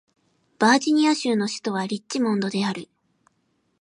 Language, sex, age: Japanese, female, 19-29